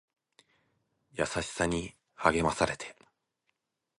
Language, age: Japanese, 19-29